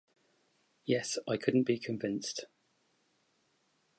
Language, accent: English, England English